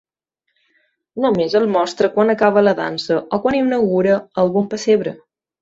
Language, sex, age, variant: Catalan, female, 30-39, Balear